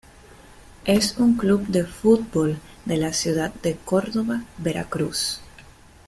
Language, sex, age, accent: Spanish, female, 19-29, Caribe: Cuba, Venezuela, Puerto Rico, República Dominicana, Panamá, Colombia caribeña, México caribeño, Costa del golfo de México